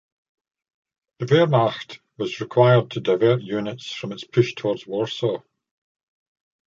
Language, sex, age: English, male, 60-69